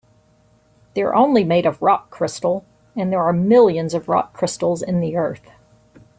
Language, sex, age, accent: English, female, 50-59, United States English